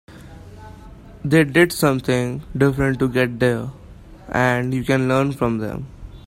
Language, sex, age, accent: English, male, 19-29, India and South Asia (India, Pakistan, Sri Lanka)